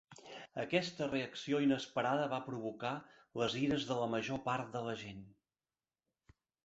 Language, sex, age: Catalan, male, 50-59